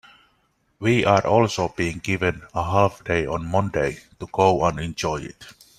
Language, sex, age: English, male, 30-39